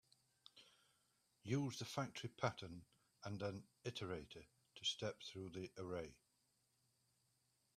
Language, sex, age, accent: English, male, 60-69, England English